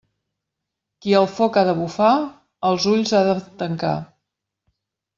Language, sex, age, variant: Catalan, female, 50-59, Central